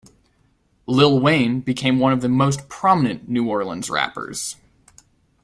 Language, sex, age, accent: English, male, 19-29, United States English